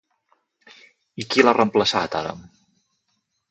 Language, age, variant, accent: Catalan, 30-39, Central, central